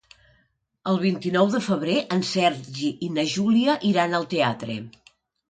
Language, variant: Catalan, Nord-Occidental